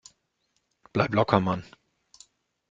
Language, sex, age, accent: German, male, 40-49, Deutschland Deutsch